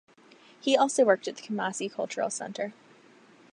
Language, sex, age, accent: English, female, under 19, United States English